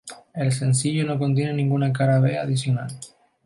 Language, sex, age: Spanish, male, 19-29